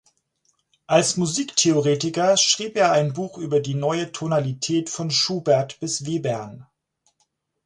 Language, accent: German, Deutschland Deutsch